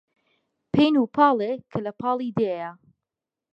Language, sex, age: Central Kurdish, female, 30-39